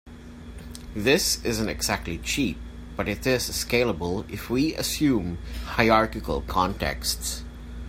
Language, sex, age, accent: English, male, 40-49, Filipino